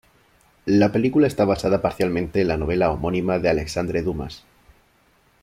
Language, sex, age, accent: Spanish, male, 30-39, España: Sur peninsular (Andalucia, Extremadura, Murcia)